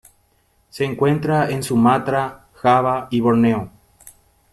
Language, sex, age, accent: Spanish, male, 30-39, Rioplatense: Argentina, Uruguay, este de Bolivia, Paraguay